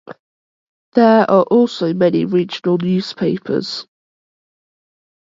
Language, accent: English, Welsh English